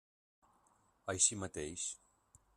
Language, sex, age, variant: Catalan, male, 50-59, Central